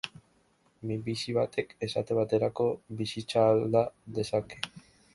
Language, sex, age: Basque, male, under 19